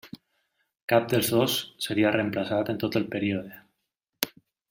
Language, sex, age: Catalan, male, 30-39